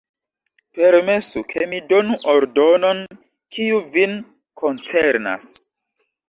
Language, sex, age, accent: Esperanto, male, 19-29, Internacia